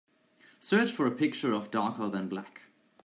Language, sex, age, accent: English, male, 19-29, United States English